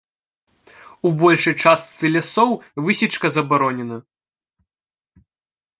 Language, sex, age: Belarusian, male, under 19